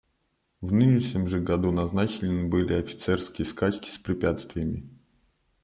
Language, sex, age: Russian, male, 30-39